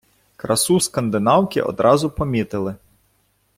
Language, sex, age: Ukrainian, male, 40-49